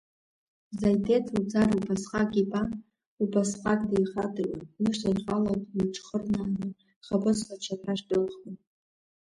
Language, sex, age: Abkhazian, female, under 19